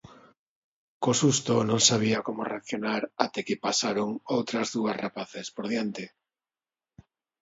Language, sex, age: Galician, male, 50-59